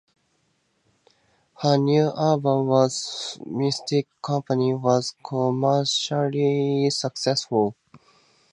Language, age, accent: English, 19-29, United States English